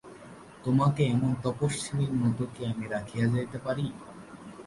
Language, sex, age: Bengali, male, 19-29